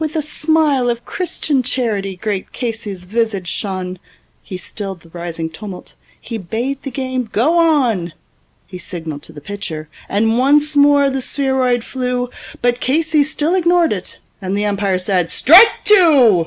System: none